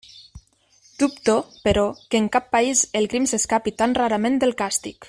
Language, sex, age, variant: Catalan, female, 19-29, Nord-Occidental